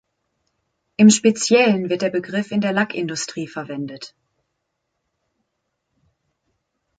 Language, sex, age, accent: German, female, 19-29, Deutschland Deutsch